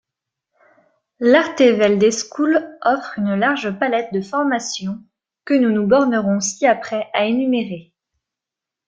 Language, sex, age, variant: French, female, 19-29, Français de métropole